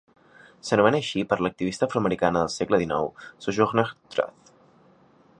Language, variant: Catalan, Central